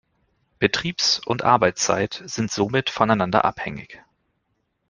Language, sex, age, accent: German, male, 30-39, Deutschland Deutsch